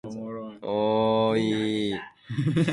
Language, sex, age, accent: Japanese, male, 19-29, 標準語